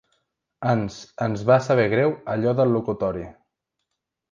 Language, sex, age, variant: Catalan, male, 19-29, Central